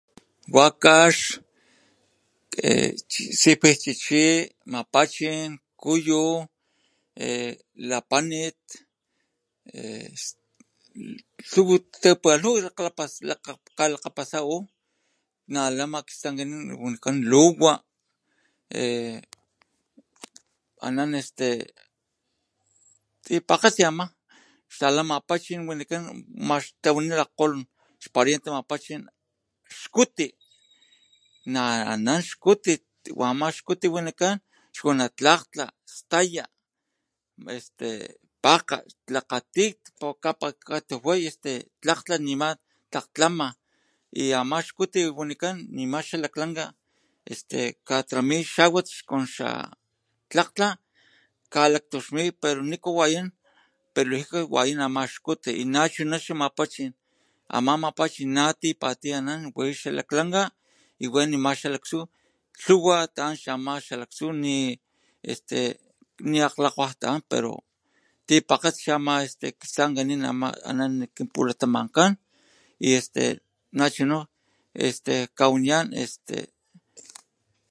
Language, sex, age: Papantla Totonac, male, 60-69